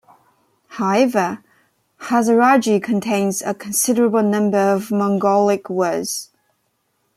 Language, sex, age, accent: English, female, 30-39, England English